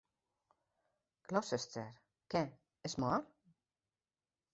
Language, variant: Catalan, Central